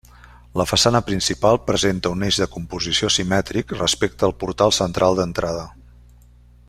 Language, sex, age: Catalan, male, 60-69